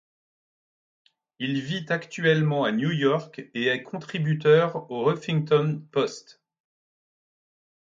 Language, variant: French, Français de métropole